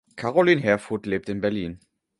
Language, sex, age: German, male, 19-29